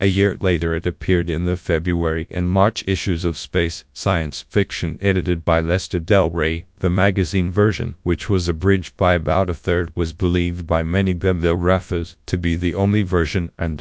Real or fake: fake